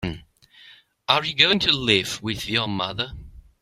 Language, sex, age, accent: English, male, 30-39, United States English